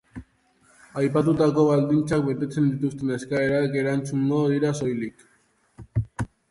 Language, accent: Basque, Mendebalekoa (Araba, Bizkaia, Gipuzkoako mendebaleko herri batzuk)